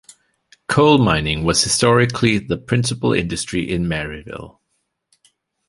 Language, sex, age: English, male, 30-39